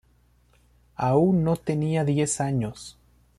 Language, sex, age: Spanish, male, 19-29